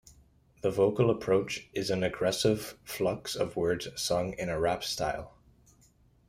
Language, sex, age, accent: English, male, 19-29, Canadian English